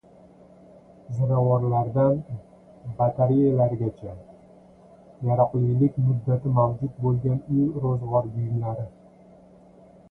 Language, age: Uzbek, 40-49